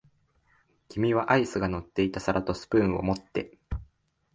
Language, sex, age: Japanese, male, 19-29